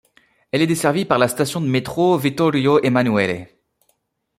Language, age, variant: French, 19-29, Français de métropole